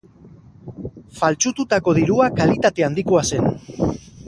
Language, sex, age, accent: Basque, male, 30-39, Mendebalekoa (Araba, Bizkaia, Gipuzkoako mendebaleko herri batzuk)